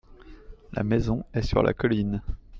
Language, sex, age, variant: French, male, 19-29, Français de métropole